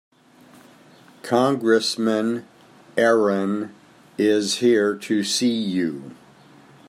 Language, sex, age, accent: English, male, 70-79, United States English